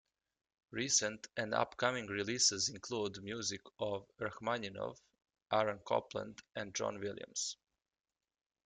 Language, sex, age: English, male, 30-39